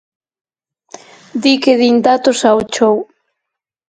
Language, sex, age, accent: Galician, female, 30-39, Normativo (estándar)